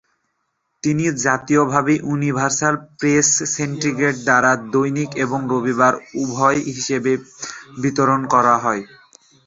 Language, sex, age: Bengali, male, 19-29